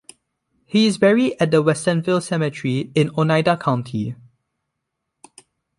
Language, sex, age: English, male, under 19